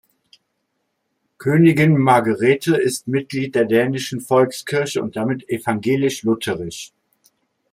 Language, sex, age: German, male, 40-49